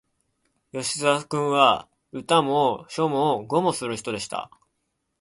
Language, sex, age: Japanese, male, 19-29